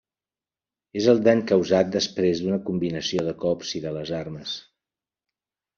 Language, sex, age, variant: Catalan, male, 60-69, Central